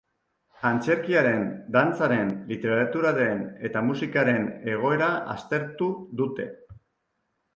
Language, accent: Basque, Mendebalekoa (Araba, Bizkaia, Gipuzkoako mendebaleko herri batzuk)